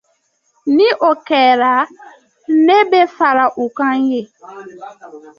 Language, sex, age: Dyula, female, 19-29